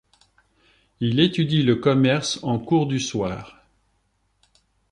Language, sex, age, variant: French, male, 60-69, Français de métropole